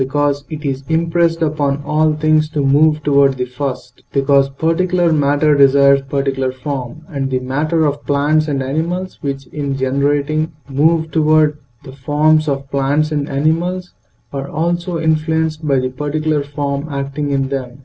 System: none